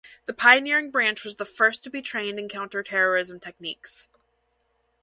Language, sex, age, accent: English, female, 19-29, United States English